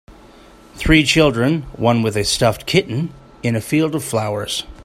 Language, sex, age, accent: English, male, 40-49, Canadian English